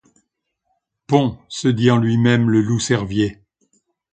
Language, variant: French, Français de métropole